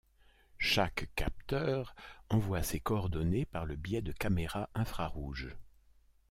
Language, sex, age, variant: French, male, 60-69, Français de métropole